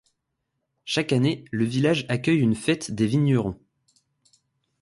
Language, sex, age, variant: French, male, 19-29, Français de métropole